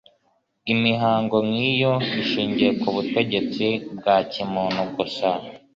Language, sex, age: Kinyarwanda, male, 19-29